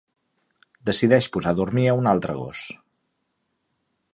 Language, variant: Catalan, Central